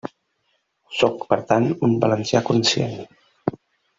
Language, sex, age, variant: Catalan, male, 30-39, Central